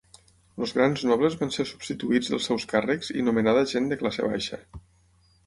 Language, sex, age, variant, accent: Catalan, male, 40-49, Tortosí, nord-occidental; Tortosí